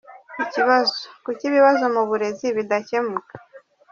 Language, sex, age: Kinyarwanda, male, 30-39